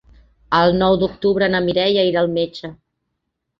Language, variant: Catalan, Central